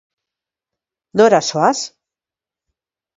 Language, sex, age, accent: Basque, female, 40-49, Mendebalekoa (Araba, Bizkaia, Gipuzkoako mendebaleko herri batzuk)